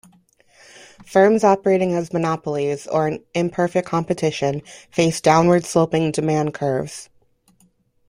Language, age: English, 30-39